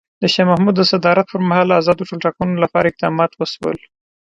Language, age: Pashto, 19-29